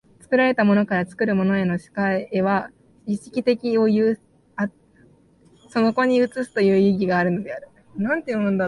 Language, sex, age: Japanese, female, 19-29